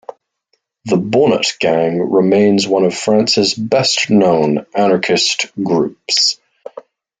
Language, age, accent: English, 19-29, Irish English